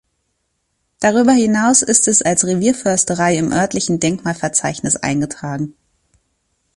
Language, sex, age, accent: German, female, 30-39, Deutschland Deutsch